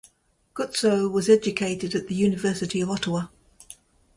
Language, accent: English, England English